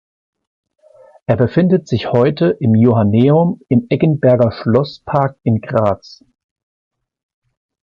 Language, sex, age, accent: German, male, 50-59, Deutschland Deutsch